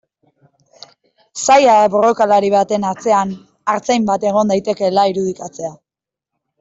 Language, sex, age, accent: Basque, female, 19-29, Mendebalekoa (Araba, Bizkaia, Gipuzkoako mendebaleko herri batzuk)